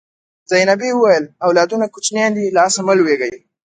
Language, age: Pashto, under 19